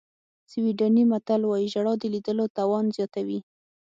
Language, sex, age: Pashto, female, 19-29